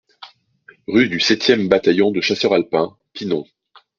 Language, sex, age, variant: French, male, 19-29, Français de métropole